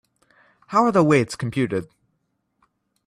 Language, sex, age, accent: English, male, under 19, United States English